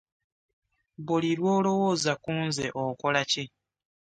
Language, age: Ganda, 19-29